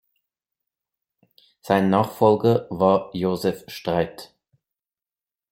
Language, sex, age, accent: German, male, 30-39, Deutschland Deutsch